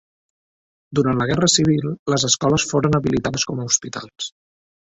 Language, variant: Catalan, Central